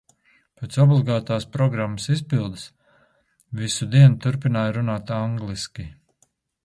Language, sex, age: Latvian, male, 40-49